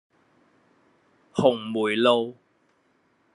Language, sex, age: Cantonese, male, 30-39